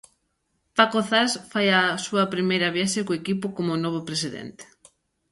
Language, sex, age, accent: Galician, female, 30-39, Oriental (común en zona oriental)